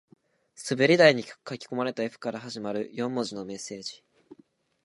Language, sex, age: Japanese, male, 19-29